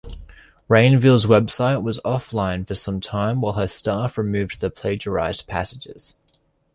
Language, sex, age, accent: English, male, under 19, Australian English